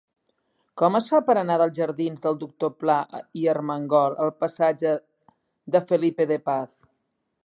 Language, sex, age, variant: Catalan, female, 50-59, Central